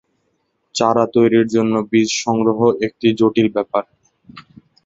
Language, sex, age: Bengali, male, 19-29